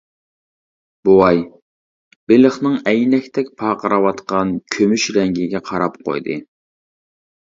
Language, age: Uyghur, 40-49